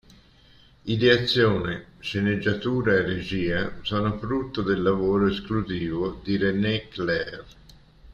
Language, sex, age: Italian, male, 60-69